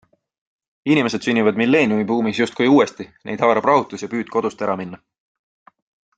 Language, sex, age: Estonian, male, 19-29